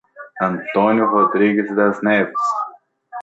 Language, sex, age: Portuguese, male, 30-39